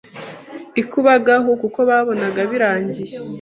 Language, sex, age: Kinyarwanda, female, 19-29